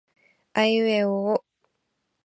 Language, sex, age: Japanese, female, 19-29